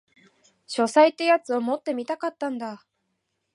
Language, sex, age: Japanese, female, 19-29